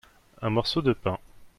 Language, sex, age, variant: French, male, 30-39, Français de métropole